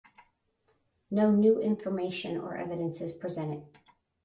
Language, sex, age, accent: English, female, 50-59, United States English